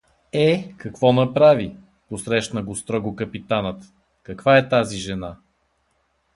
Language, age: Bulgarian, 60-69